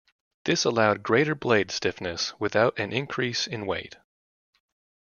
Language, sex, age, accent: English, male, 30-39, United States English